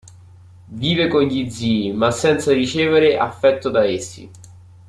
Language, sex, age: Italian, male, 19-29